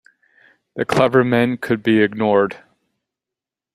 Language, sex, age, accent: English, male, 40-49, United States English